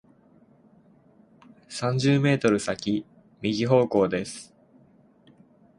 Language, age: Japanese, 19-29